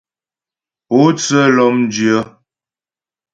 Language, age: Ghomala, 19-29